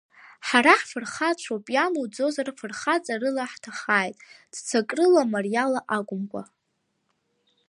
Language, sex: Abkhazian, female